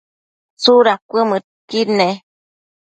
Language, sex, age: Matsés, female, 30-39